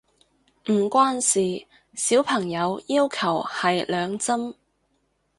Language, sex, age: Cantonese, female, 19-29